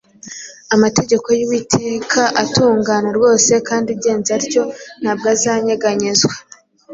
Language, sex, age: Kinyarwanda, female, 19-29